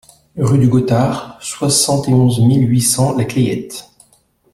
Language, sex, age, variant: French, male, 30-39, Français de métropole